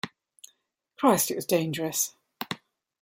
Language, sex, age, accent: English, female, 50-59, England English